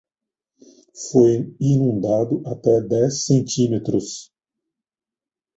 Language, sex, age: Portuguese, male, 50-59